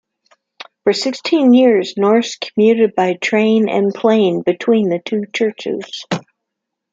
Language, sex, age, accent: English, female, 50-59, United States English